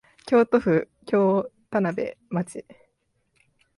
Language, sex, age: Japanese, female, 19-29